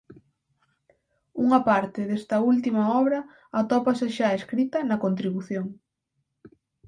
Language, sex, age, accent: Galician, female, 19-29, Atlántico (seseo e gheada)